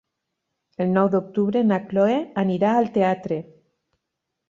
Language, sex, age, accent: Catalan, female, 50-59, valencià